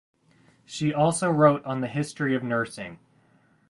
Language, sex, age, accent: English, male, under 19, United States English